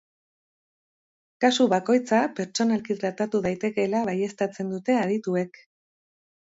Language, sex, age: Basque, female, 50-59